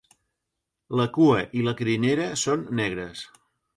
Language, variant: Catalan, Central